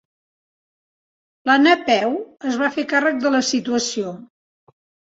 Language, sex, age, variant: Catalan, female, 60-69, Central